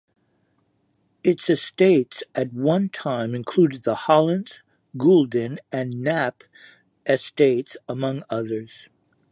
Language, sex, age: English, male, 70-79